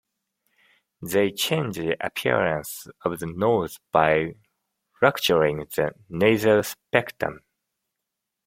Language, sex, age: English, male, 50-59